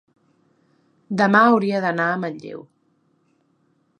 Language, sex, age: Catalan, female, 19-29